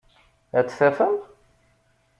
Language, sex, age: Kabyle, male, 40-49